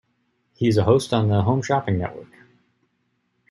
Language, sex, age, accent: English, male, 19-29, United States English